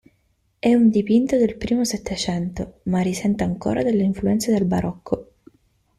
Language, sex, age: Italian, female, 19-29